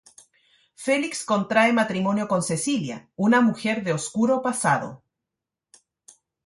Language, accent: Spanish, Chileno: Chile, Cuyo